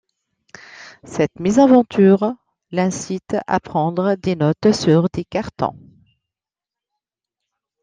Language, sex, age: French, female, 40-49